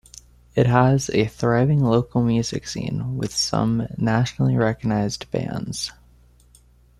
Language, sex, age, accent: English, male, under 19, United States English